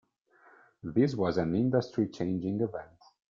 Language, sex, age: English, male, 19-29